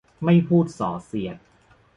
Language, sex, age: Thai, male, 40-49